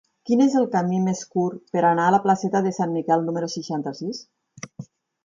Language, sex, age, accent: Catalan, female, 40-49, Tortosí